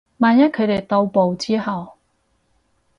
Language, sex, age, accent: Cantonese, female, 30-39, 广州音